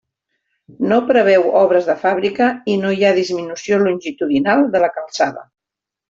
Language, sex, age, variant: Catalan, female, 50-59, Central